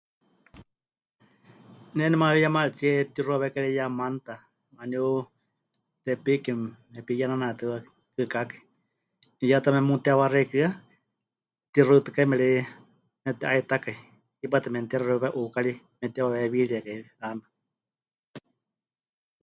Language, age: Huichol, 50-59